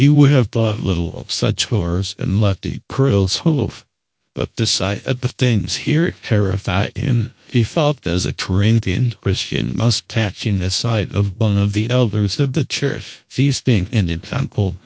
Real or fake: fake